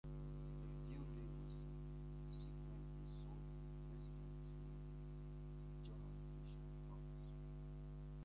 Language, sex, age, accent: English, male, 19-29, United States English